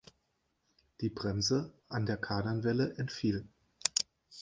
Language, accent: German, Deutschland Deutsch